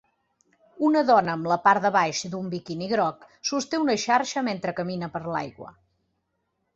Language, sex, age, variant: Catalan, female, 40-49, Central